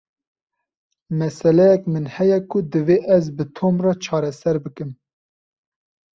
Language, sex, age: Kurdish, male, 19-29